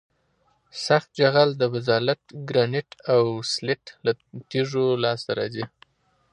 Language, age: Pashto, 30-39